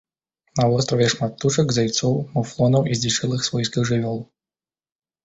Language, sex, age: Belarusian, male, 30-39